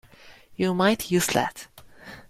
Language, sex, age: English, male, 19-29